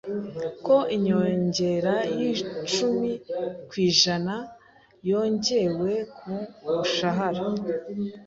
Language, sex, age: Kinyarwanda, female, 19-29